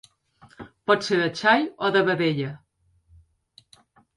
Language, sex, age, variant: Catalan, female, 40-49, Septentrional